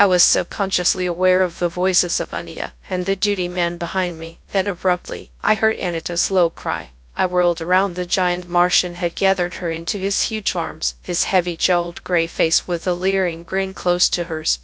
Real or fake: fake